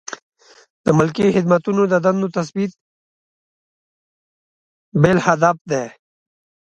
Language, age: Pashto, 30-39